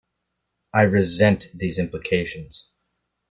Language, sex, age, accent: English, male, 19-29, United States English